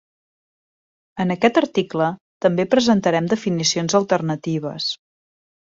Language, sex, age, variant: Catalan, female, 40-49, Central